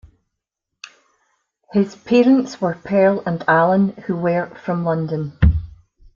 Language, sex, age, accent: English, female, 50-59, Scottish English